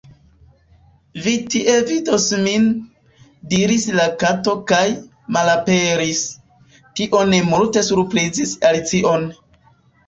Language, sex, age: Esperanto, male, 19-29